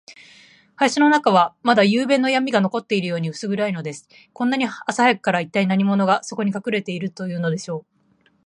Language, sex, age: Japanese, female, 30-39